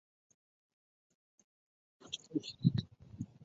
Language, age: Bengali, 30-39